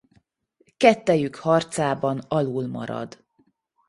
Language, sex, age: Hungarian, female, 30-39